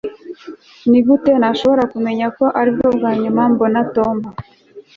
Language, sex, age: Kinyarwanda, female, 19-29